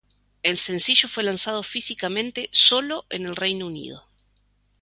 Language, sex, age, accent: Spanish, female, 40-49, Rioplatense: Argentina, Uruguay, este de Bolivia, Paraguay